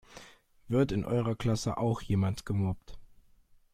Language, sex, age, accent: German, male, under 19, Deutschland Deutsch